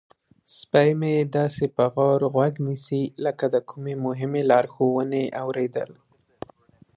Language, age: Pashto, 19-29